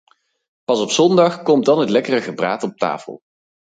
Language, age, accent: Dutch, 30-39, Nederlands Nederlands